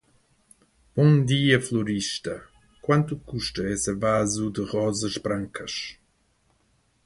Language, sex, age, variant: Portuguese, male, 40-49, Portuguese (Portugal)